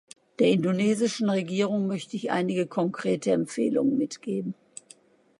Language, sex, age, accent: German, female, 60-69, Deutschland Deutsch